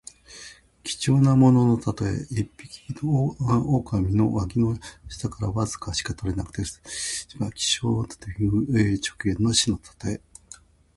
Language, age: Japanese, 60-69